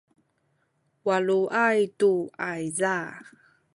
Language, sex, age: Sakizaya, female, 30-39